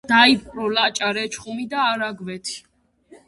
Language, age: Georgian, under 19